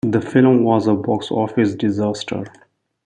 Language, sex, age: English, male, 19-29